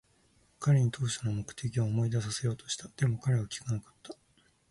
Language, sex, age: Japanese, male, 19-29